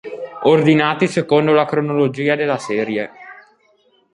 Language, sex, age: Italian, female, under 19